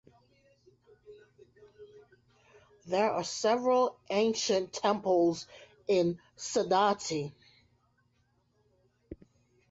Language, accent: English, United States English